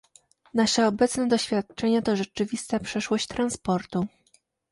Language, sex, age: Polish, female, 19-29